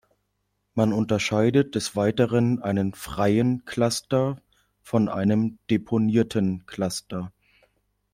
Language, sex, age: German, male, 19-29